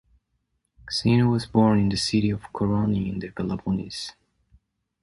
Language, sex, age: English, male, 30-39